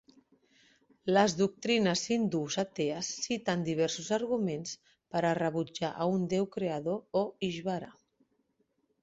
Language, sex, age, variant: Catalan, female, 40-49, Central